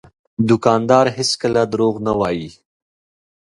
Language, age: Pashto, 30-39